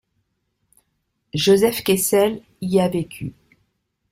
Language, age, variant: French, 50-59, Français de métropole